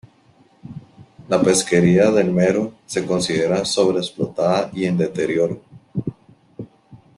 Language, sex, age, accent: Spanish, male, 30-39, América central